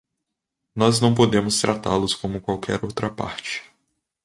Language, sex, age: Portuguese, male, 19-29